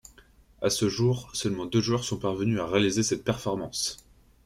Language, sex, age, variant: French, male, 19-29, Français de métropole